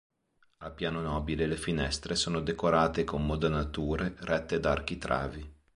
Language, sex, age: Italian, male, 40-49